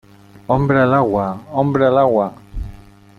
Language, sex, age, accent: Spanish, male, 60-69, España: Centro-Sur peninsular (Madrid, Toledo, Castilla-La Mancha)